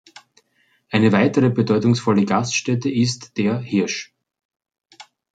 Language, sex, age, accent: German, male, 40-49, Österreichisches Deutsch